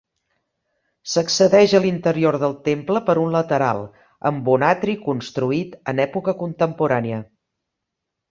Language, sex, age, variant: Catalan, female, 60-69, Central